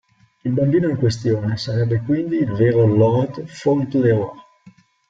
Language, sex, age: Italian, male, 40-49